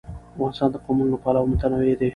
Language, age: Pashto, 19-29